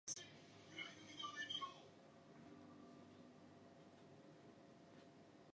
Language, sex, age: English, female, 19-29